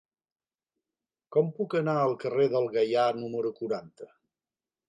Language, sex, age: Catalan, male, 50-59